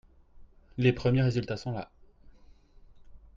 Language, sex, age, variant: French, male, 30-39, Français de métropole